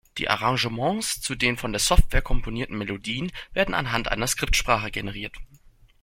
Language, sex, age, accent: German, male, 19-29, Deutschland Deutsch